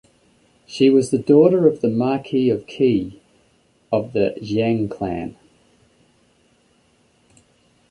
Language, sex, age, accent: English, male, 40-49, Australian English